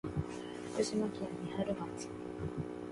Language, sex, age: Japanese, female, 19-29